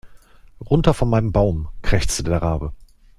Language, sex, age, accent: German, male, 30-39, Deutschland Deutsch